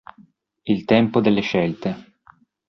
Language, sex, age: Italian, male, 40-49